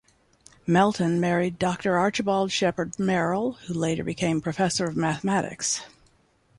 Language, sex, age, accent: English, female, 70-79, United States English